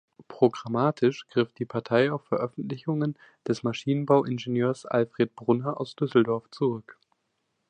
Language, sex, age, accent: German, male, 19-29, Deutschland Deutsch